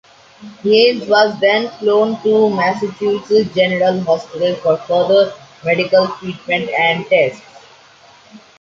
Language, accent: English, India and South Asia (India, Pakistan, Sri Lanka)